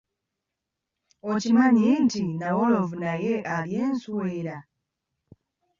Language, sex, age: Ganda, female, 19-29